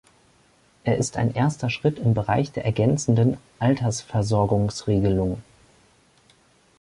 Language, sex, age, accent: German, male, 19-29, Deutschland Deutsch